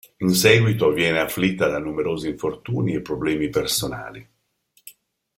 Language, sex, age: Italian, male, 60-69